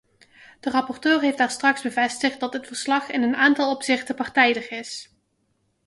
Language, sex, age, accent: Dutch, female, 30-39, Nederlands Nederlands